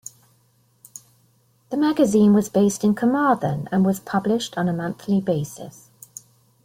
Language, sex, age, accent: English, female, 50-59, England English